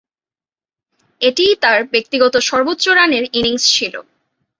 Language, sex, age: Bengali, female, 19-29